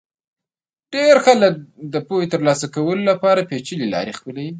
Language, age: Pashto, 19-29